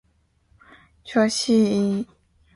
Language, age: Chinese, 19-29